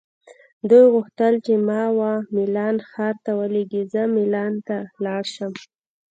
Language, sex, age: Pashto, female, 19-29